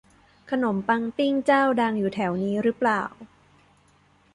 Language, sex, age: Thai, female, 19-29